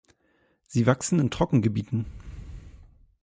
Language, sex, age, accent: German, male, 30-39, Deutschland Deutsch